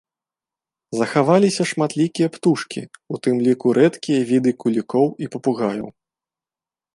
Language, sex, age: Belarusian, male, 19-29